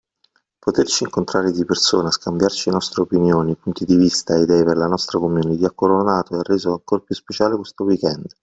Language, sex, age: Italian, male, 40-49